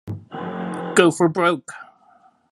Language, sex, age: English, male, 30-39